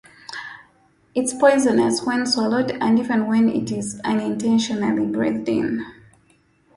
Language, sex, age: English, female, 19-29